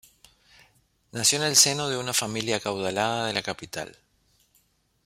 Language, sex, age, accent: Spanish, male, 40-49, Rioplatense: Argentina, Uruguay, este de Bolivia, Paraguay